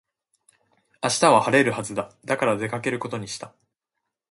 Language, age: Japanese, 19-29